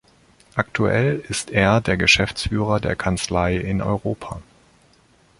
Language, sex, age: German, male, 30-39